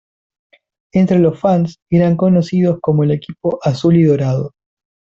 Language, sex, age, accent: Spanish, male, under 19, Rioplatense: Argentina, Uruguay, este de Bolivia, Paraguay